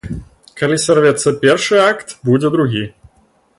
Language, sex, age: Belarusian, male, 30-39